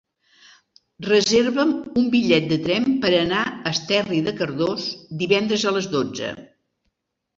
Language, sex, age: Catalan, female, 70-79